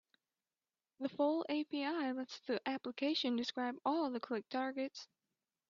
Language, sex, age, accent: English, female, 19-29, United States English